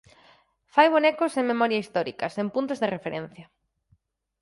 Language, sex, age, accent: Galician, female, 19-29, Atlántico (seseo e gheada)